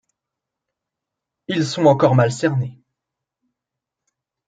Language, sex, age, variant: French, male, 19-29, Français de métropole